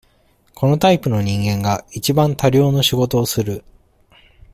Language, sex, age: Japanese, male, 19-29